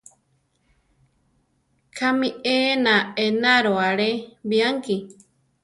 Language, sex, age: Central Tarahumara, female, 30-39